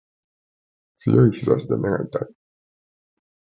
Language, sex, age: Japanese, male, 50-59